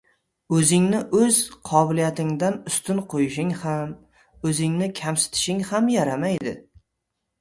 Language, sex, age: Uzbek, male, 30-39